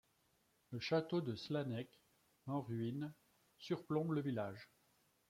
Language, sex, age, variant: French, male, 60-69, Français de métropole